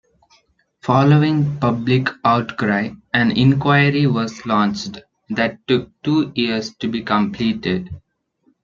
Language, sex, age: English, male, 19-29